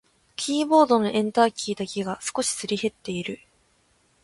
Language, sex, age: Japanese, female, under 19